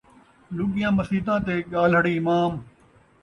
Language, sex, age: Saraiki, male, 50-59